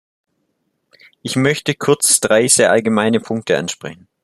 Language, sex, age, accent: German, male, under 19, Deutschland Deutsch